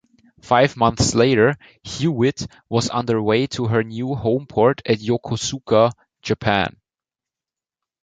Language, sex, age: English, male, 19-29